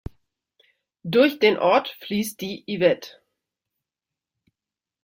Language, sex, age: German, female, 30-39